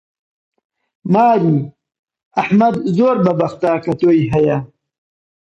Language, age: Central Kurdish, 30-39